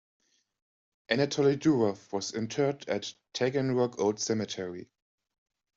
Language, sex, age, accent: English, male, 19-29, United States English